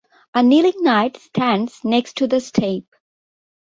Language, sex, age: English, female, 30-39